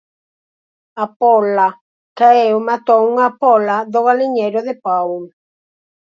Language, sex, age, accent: Galician, female, 50-59, Normativo (estándar)